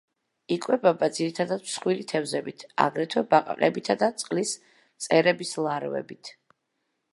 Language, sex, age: Georgian, female, 40-49